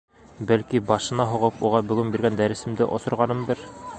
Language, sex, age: Bashkir, male, 30-39